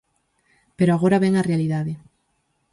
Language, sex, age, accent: Galician, female, 19-29, Oriental (común en zona oriental)